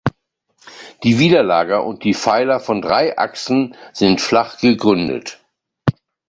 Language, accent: German, Deutschland Deutsch